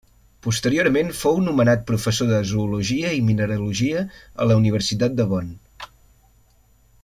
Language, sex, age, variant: Catalan, male, 19-29, Central